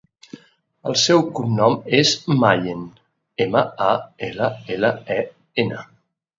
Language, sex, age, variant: Catalan, male, 30-39, Central